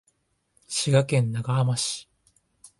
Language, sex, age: Japanese, male, 19-29